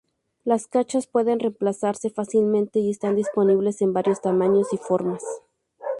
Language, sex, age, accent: Spanish, female, 19-29, México